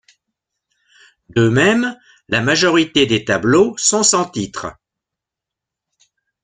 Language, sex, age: French, male, 60-69